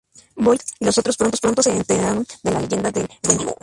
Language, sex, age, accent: Spanish, male, 19-29, México